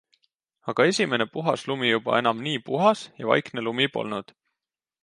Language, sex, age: Estonian, male, 19-29